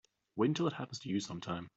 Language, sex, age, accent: English, male, 30-39, Australian English